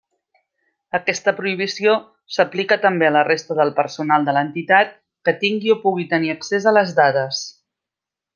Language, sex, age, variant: Catalan, female, 50-59, Central